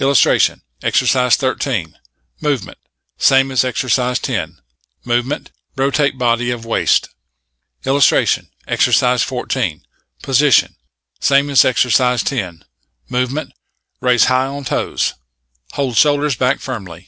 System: none